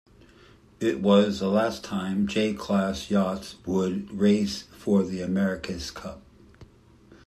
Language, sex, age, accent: English, male, 60-69, United States English